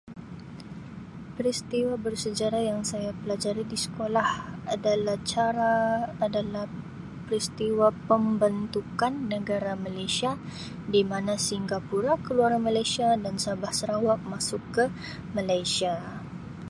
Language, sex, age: Sabah Malay, female, 19-29